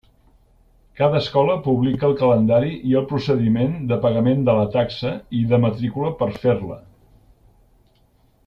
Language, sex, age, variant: Catalan, male, 60-69, Central